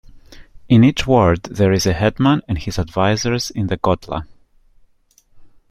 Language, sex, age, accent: English, male, 30-39, England English